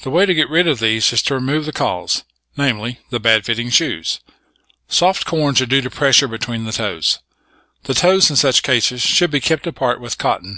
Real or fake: real